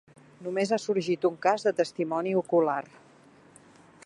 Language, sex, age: Catalan, female, 50-59